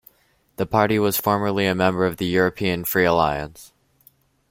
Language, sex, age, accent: English, male, under 19, United States English